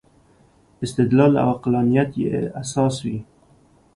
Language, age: Pashto, 30-39